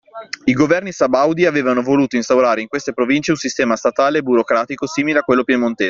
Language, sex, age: Italian, male, 19-29